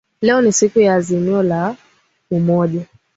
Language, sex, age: Swahili, female, 19-29